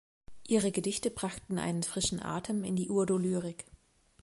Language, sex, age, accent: German, female, 30-39, Deutschland Deutsch